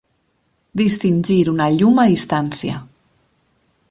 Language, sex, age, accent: Catalan, female, 30-39, valencià meridional